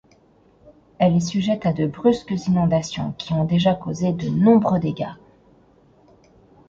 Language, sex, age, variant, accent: French, female, 40-49, Français de métropole, Parisien